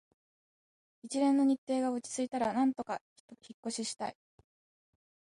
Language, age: Japanese, 19-29